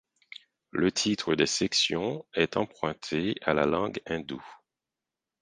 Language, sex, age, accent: French, male, 30-39, Français d’Haïti